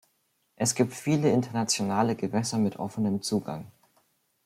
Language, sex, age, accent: German, male, under 19, Deutschland Deutsch